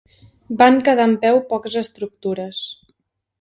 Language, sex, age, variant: Catalan, female, 19-29, Central